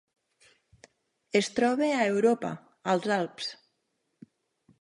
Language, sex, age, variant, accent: Catalan, female, 50-59, Nord-Occidental, Neutre